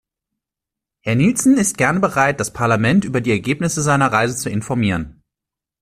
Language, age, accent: German, 19-29, Deutschland Deutsch